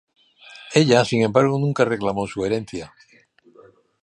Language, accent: Spanish, España: Sur peninsular (Andalucia, Extremadura, Murcia)